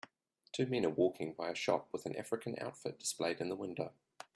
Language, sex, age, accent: English, male, 30-39, New Zealand English